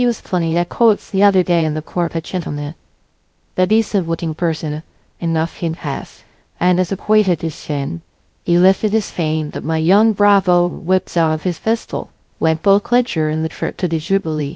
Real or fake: fake